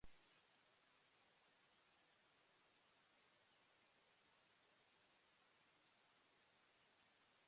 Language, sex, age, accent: English, male, 19-29, United States English